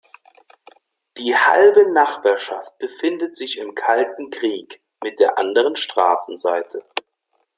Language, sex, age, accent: German, male, 30-39, Deutschland Deutsch